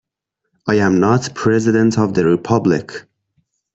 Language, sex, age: English, male, 30-39